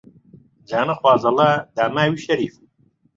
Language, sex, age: Central Kurdish, male, 50-59